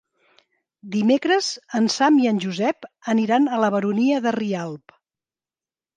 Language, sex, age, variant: Catalan, female, 50-59, Central